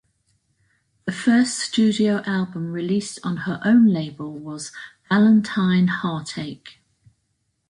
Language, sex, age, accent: English, female, 60-69, England English